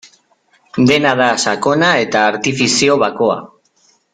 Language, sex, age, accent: Basque, male, 40-49, Mendebalekoa (Araba, Bizkaia, Gipuzkoako mendebaleko herri batzuk)